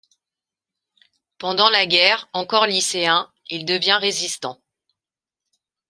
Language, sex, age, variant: French, female, 40-49, Français de métropole